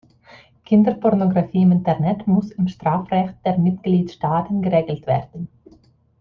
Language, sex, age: German, female, 19-29